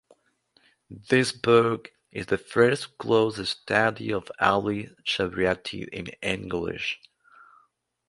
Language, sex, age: English, male, 19-29